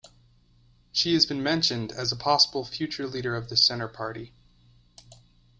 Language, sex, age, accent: English, male, 19-29, United States English